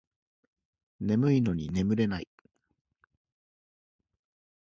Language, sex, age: Japanese, male, 40-49